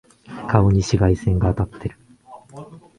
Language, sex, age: Japanese, male, 19-29